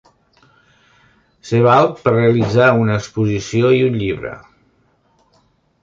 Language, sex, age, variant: Catalan, male, 60-69, Central